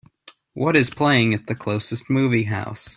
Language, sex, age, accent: English, male, under 19, United States English